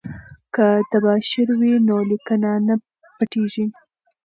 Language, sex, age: Pashto, female, 19-29